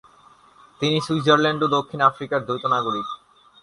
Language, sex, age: Bengali, male, 19-29